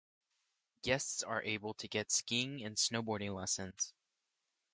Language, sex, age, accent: English, male, 19-29, United States English